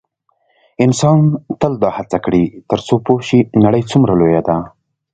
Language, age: Pashto, 19-29